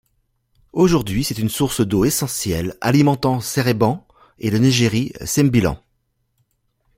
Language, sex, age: French, male, 40-49